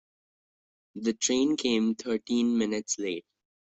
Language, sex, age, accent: English, male, under 19, India and South Asia (India, Pakistan, Sri Lanka)